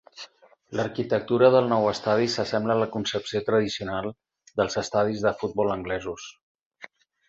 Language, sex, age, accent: Catalan, male, 50-59, Barcelonès